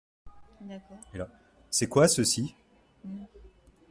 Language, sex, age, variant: French, male, 30-39, Français de métropole